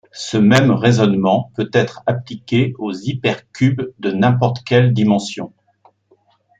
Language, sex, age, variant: French, male, 60-69, Français de métropole